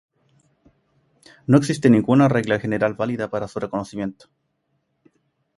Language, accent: Spanish, Chileno: Chile, Cuyo